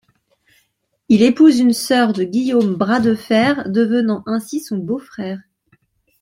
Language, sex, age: French, male, 19-29